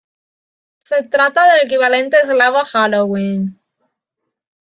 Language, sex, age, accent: Spanish, female, 19-29, España: Norte peninsular (Asturias, Castilla y León, Cantabria, País Vasco, Navarra, Aragón, La Rioja, Guadalajara, Cuenca)